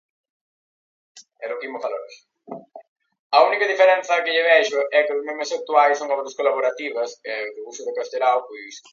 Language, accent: Spanish, España: Norte peninsular (Asturias, Castilla y León, Cantabria, País Vasco, Navarra, Aragón, La Rioja, Guadalajara, Cuenca)